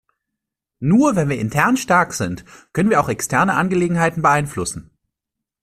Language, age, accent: German, 19-29, Deutschland Deutsch